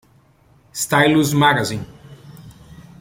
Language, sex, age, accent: Spanish, male, 40-49, Caribe: Cuba, Venezuela, Puerto Rico, República Dominicana, Panamá, Colombia caribeña, México caribeño, Costa del golfo de México